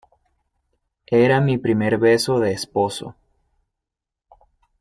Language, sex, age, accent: Spanish, male, 30-39, Caribe: Cuba, Venezuela, Puerto Rico, República Dominicana, Panamá, Colombia caribeña, México caribeño, Costa del golfo de México